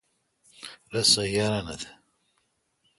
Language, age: Kalkoti, 50-59